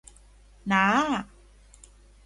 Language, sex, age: Thai, female, 19-29